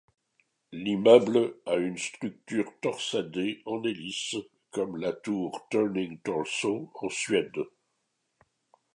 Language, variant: French, Français de métropole